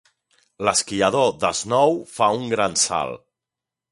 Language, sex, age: Catalan, male, 40-49